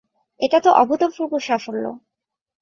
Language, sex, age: Bengali, female, 19-29